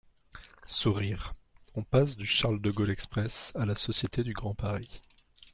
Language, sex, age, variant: French, male, 19-29, Français de métropole